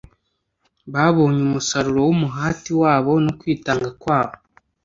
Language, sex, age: Kinyarwanda, male, under 19